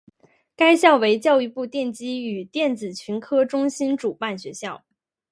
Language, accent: Chinese, 出生地：吉林省